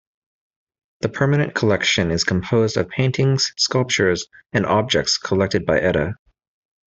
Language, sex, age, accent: English, male, 30-39, United States English